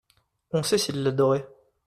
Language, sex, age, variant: French, male, 19-29, Français d'Europe